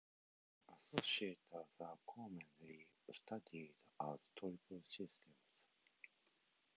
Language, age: English, 50-59